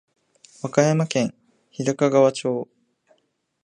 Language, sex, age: Japanese, male, 19-29